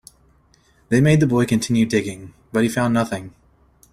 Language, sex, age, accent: English, male, 19-29, United States English